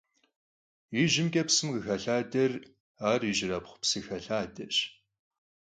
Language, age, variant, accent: Kabardian, 19-29, Адыгэбзэ (Къэбэрдей, Кирил, псоми зэдай), Джылэхъстэней (Gilahsteney)